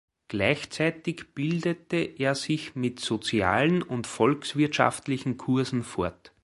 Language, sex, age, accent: German, male, 40-49, Österreichisches Deutsch